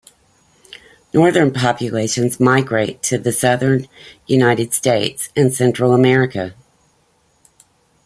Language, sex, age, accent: English, female, 50-59, United States English